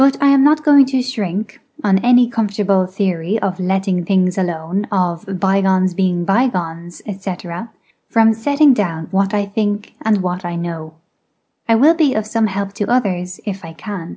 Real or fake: real